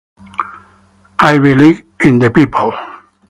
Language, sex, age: English, male, 60-69